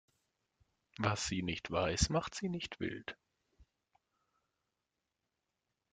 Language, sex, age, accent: German, male, 19-29, Deutschland Deutsch